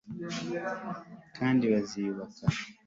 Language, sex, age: Kinyarwanda, male, 40-49